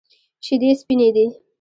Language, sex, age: Pashto, female, 19-29